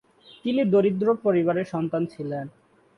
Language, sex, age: Bengali, male, 19-29